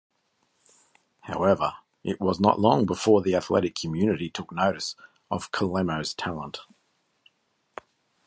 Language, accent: English, Australian English